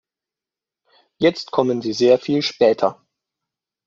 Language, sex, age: German, male, 30-39